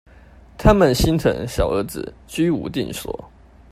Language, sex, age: Chinese, male, 19-29